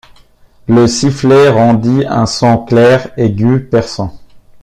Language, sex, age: French, male, 40-49